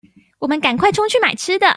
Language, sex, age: Chinese, female, 19-29